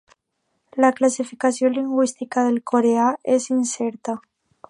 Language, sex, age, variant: Catalan, female, under 19, Alacantí